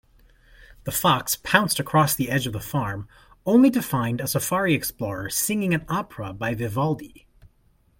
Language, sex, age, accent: English, male, 19-29, United States English